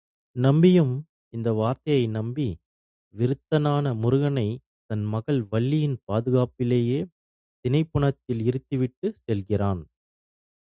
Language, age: Tamil, 40-49